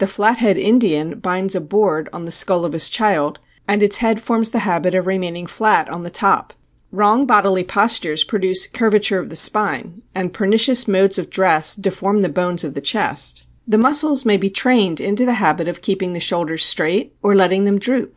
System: none